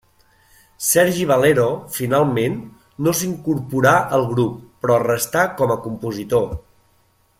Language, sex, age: Catalan, male, 60-69